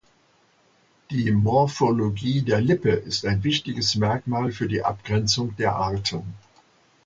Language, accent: German, Deutschland Deutsch